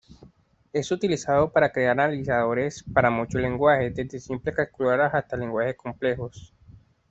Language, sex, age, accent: Spanish, male, 19-29, Caribe: Cuba, Venezuela, Puerto Rico, República Dominicana, Panamá, Colombia caribeña, México caribeño, Costa del golfo de México